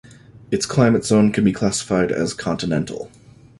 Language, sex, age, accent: English, male, 30-39, United States English